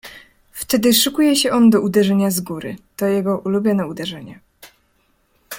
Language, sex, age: Polish, female, 19-29